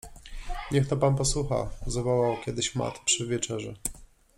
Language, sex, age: Polish, male, 40-49